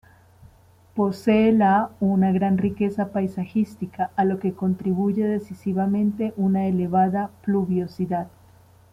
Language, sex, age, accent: Spanish, female, 40-49, Andino-Pacífico: Colombia, Perú, Ecuador, oeste de Bolivia y Venezuela andina